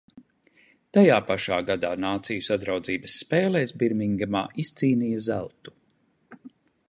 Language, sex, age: Latvian, male, 50-59